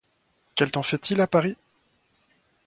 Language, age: French, 40-49